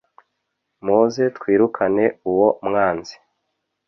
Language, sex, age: Kinyarwanda, male, 30-39